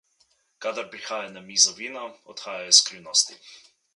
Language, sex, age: Slovenian, male, 19-29